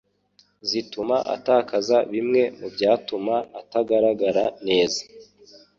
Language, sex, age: Kinyarwanda, male, 19-29